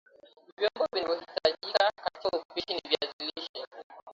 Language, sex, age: Swahili, female, 19-29